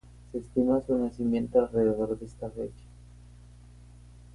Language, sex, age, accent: Spanish, male, 19-29, México